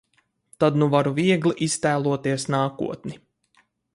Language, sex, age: Latvian, male, 30-39